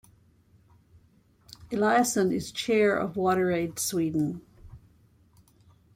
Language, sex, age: English, female, 60-69